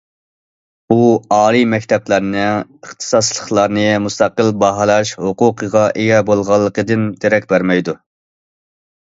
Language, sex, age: Uyghur, male, 30-39